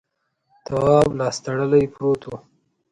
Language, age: Pashto, 30-39